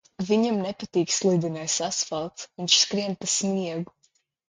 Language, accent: Latvian, Vidzemes